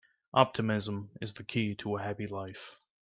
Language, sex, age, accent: English, male, 19-29, United States English